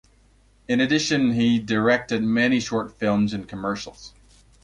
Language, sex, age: English, male, 19-29